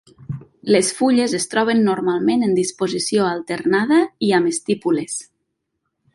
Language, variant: Catalan, Nord-Occidental